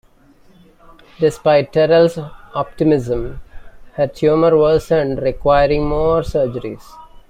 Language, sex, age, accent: English, male, 40-49, India and South Asia (India, Pakistan, Sri Lanka)